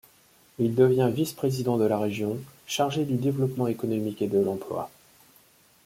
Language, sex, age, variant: French, male, 30-39, Français de métropole